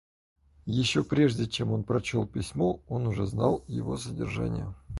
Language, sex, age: Russian, male, 30-39